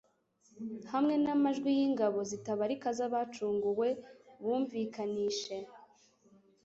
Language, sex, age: Kinyarwanda, female, under 19